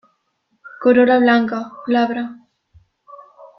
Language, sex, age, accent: Spanish, female, under 19, España: Sur peninsular (Andalucia, Extremadura, Murcia)